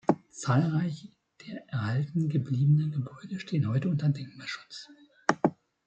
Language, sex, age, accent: German, male, 50-59, Deutschland Deutsch